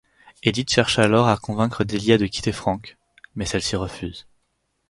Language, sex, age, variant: French, male, 19-29, Français de métropole